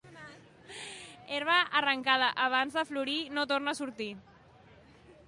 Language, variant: Catalan, Central